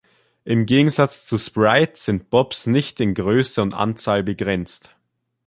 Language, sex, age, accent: German, male, under 19, Österreichisches Deutsch